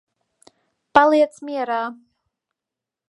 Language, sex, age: Latvian, female, 19-29